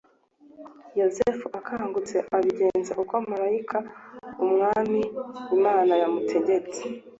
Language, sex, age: Kinyarwanda, female, 19-29